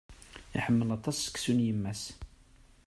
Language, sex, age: Kabyle, male, 30-39